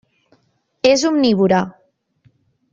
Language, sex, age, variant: Catalan, female, 40-49, Nord-Occidental